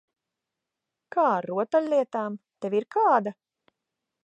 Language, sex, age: Latvian, female, 40-49